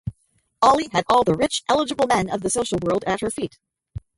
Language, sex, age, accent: English, female, 50-59, United States English